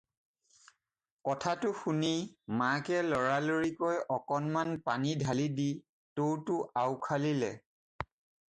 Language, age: Assamese, 40-49